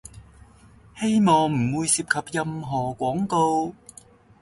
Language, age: Cantonese, 30-39